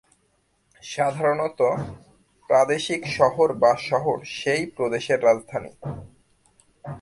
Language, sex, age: Bengali, male, 19-29